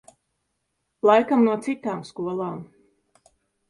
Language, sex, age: Latvian, female, 40-49